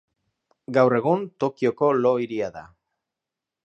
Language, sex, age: Basque, male, 30-39